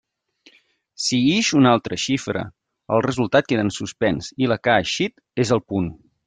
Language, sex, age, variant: Catalan, male, 30-39, Central